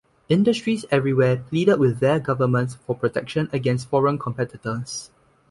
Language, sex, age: English, male, under 19